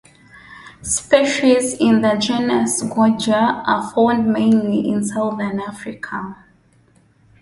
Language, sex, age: English, female, 19-29